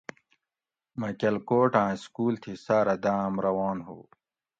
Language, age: Gawri, 40-49